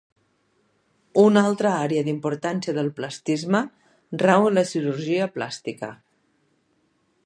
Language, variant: Catalan, Nord-Occidental